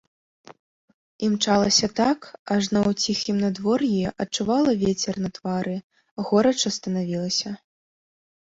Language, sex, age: Belarusian, female, 19-29